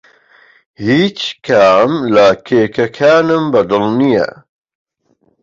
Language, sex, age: Central Kurdish, male, 19-29